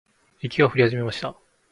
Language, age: Japanese, 19-29